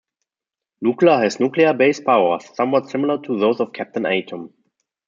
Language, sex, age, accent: English, male, 30-39, England English